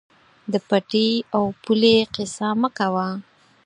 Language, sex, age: Pashto, female, 30-39